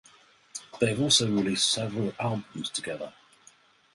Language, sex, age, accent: English, male, 50-59, England English